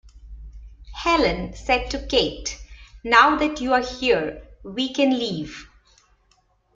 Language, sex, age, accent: English, female, 40-49, India and South Asia (India, Pakistan, Sri Lanka)